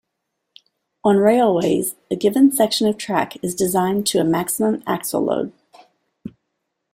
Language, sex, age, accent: English, female, 40-49, United States English